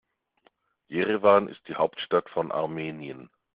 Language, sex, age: German, male, 40-49